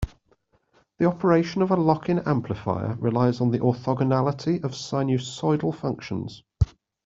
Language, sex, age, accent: English, male, 30-39, England English